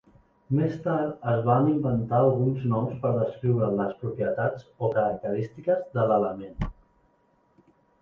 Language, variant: Catalan, Central